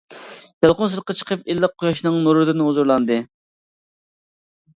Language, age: Uyghur, 19-29